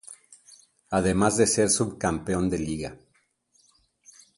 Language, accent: Spanish, México